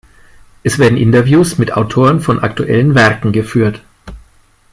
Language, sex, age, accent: German, male, 40-49, Deutschland Deutsch